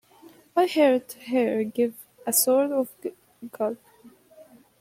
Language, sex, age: English, female, 19-29